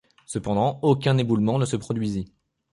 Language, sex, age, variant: French, male, 19-29, Français de métropole